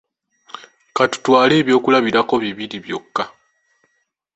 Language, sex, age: Ganda, male, 19-29